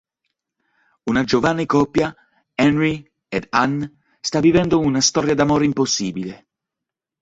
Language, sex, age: Italian, male, 30-39